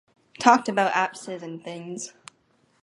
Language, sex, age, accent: English, female, under 19, United States English